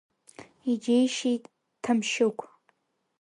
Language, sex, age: Abkhazian, female, 19-29